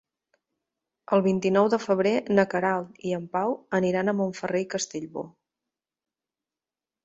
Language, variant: Catalan, Septentrional